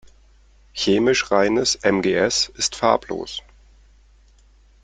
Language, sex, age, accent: German, male, 30-39, Deutschland Deutsch